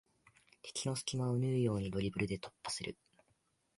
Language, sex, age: Japanese, male, 19-29